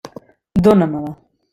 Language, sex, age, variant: Catalan, female, 19-29, Nord-Occidental